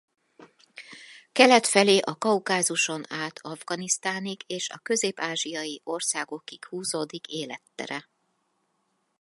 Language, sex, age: Hungarian, female, 50-59